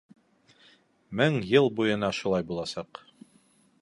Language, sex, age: Bashkir, male, 40-49